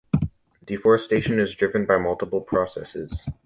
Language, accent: English, United States English